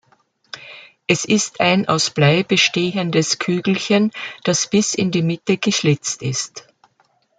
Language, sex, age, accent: German, female, 70-79, Österreichisches Deutsch